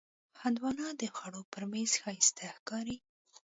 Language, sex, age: Pashto, female, 19-29